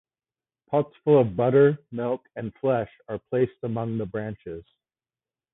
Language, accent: English, United States English; West Coast